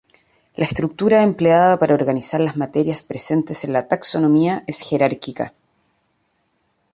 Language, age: Spanish, 40-49